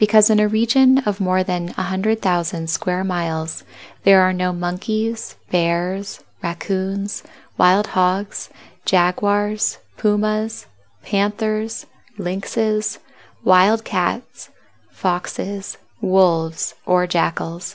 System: none